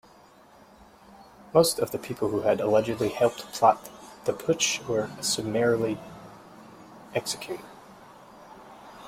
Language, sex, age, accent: English, male, 19-29, United States English